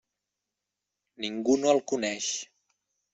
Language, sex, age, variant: Catalan, male, 30-39, Central